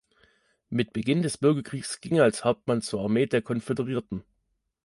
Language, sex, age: German, male, 30-39